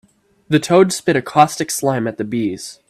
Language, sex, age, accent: English, female, under 19, United States English